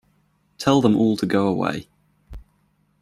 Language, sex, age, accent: English, male, 19-29, England English